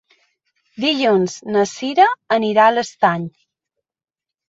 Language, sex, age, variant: Catalan, female, 30-39, Balear